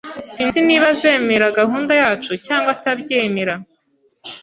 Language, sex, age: Kinyarwanda, female, 19-29